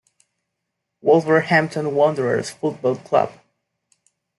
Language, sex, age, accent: Spanish, male, 19-29, Caribe: Cuba, Venezuela, Puerto Rico, República Dominicana, Panamá, Colombia caribeña, México caribeño, Costa del golfo de México